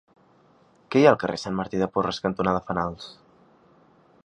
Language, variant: Catalan, Central